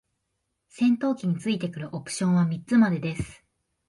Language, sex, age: Japanese, female, 19-29